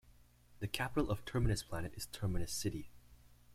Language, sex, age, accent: English, male, under 19, Canadian English